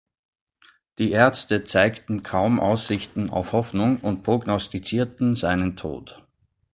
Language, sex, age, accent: German, male, 40-49, Österreichisches Deutsch